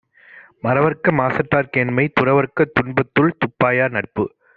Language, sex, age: Tamil, male, 30-39